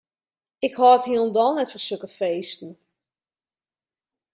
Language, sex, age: Western Frisian, female, 40-49